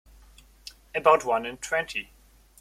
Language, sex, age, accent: English, male, 19-29, United States English